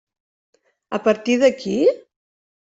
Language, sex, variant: Catalan, female, Central